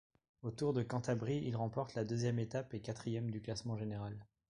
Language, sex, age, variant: French, male, 30-39, Français de métropole